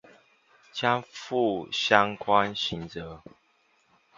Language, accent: Chinese, 出生地：桃園市